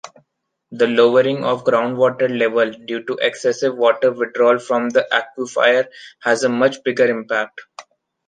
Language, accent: English, India and South Asia (India, Pakistan, Sri Lanka)